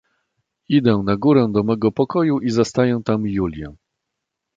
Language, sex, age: Polish, male, 50-59